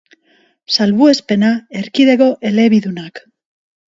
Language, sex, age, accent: Basque, female, 30-39, Mendebalekoa (Araba, Bizkaia, Gipuzkoako mendebaleko herri batzuk)